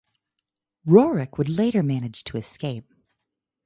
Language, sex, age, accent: English, female, 40-49, United States English